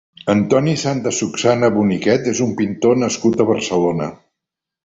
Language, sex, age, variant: Catalan, male, 70-79, Central